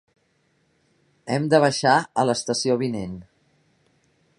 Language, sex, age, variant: Catalan, female, 50-59, Central